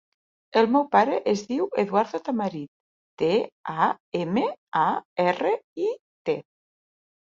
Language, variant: Catalan, Septentrional